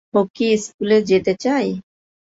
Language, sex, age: Bengali, male, under 19